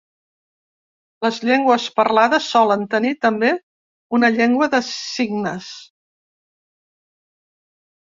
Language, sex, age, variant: Catalan, female, 70-79, Central